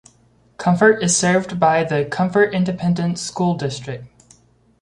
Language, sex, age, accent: English, male, 19-29, United States English